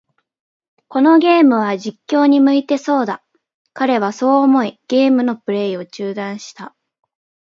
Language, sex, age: Japanese, female, 19-29